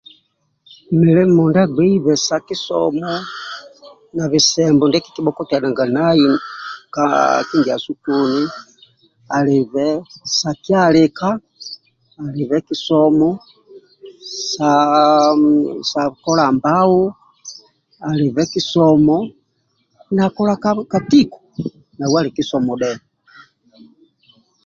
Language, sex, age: Amba (Uganda), male, 60-69